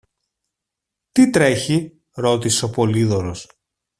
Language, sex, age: Greek, male, 30-39